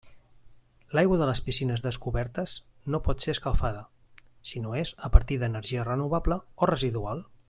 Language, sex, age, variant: Catalan, male, 40-49, Central